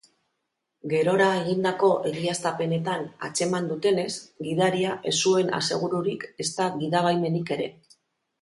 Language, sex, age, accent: Basque, female, 50-59, Mendebalekoa (Araba, Bizkaia, Gipuzkoako mendebaleko herri batzuk)